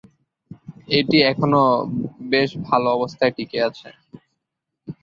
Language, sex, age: Bengali, male, 19-29